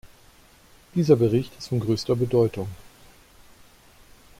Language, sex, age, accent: German, male, 40-49, Deutschland Deutsch